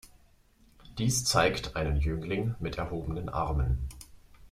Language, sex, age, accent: German, male, 30-39, Deutschland Deutsch